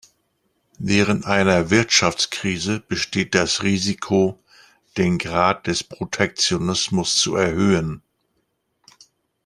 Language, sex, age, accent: German, male, 60-69, Deutschland Deutsch